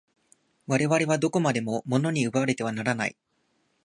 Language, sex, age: Japanese, male, 19-29